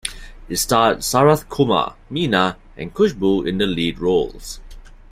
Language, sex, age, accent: English, male, 30-39, Singaporean English